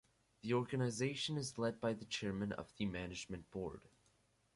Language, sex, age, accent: English, male, under 19, United States English